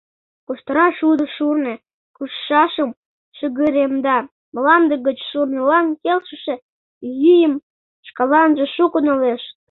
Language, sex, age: Mari, male, under 19